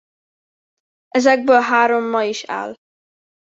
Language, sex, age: Hungarian, female, under 19